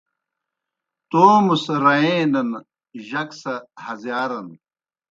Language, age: Kohistani Shina, 60-69